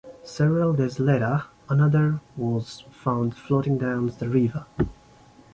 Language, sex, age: English, male, 19-29